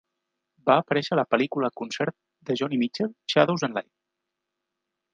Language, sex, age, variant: Catalan, male, 30-39, Central